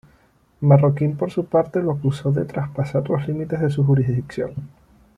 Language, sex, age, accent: Spanish, male, 30-39, Caribe: Cuba, Venezuela, Puerto Rico, República Dominicana, Panamá, Colombia caribeña, México caribeño, Costa del golfo de México